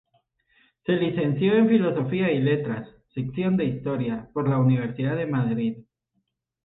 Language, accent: Spanish, América central